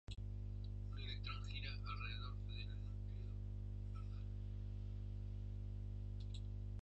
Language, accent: Spanish, Rioplatense: Argentina, Uruguay, este de Bolivia, Paraguay